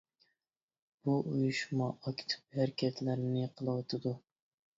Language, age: Uyghur, 30-39